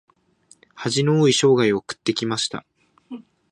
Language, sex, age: Japanese, male, 19-29